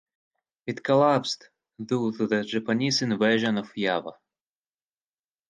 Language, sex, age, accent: English, male, 19-29, Russian